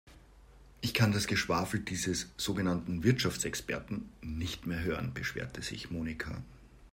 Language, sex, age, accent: German, male, 50-59, Österreichisches Deutsch